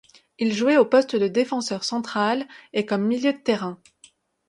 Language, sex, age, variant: French, female, 19-29, Français de métropole